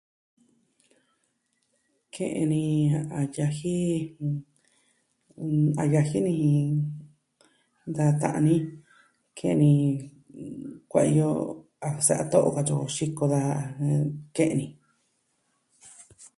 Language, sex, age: Southwestern Tlaxiaco Mixtec, female, 40-49